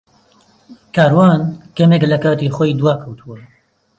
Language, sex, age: Central Kurdish, male, 30-39